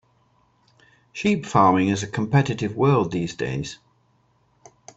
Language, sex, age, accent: English, male, 60-69, England English